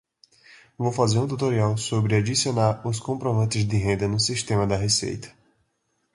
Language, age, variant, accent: Portuguese, 19-29, Portuguese (Brasil), Nordestino